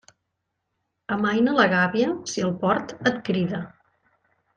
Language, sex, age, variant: Catalan, female, 50-59, Central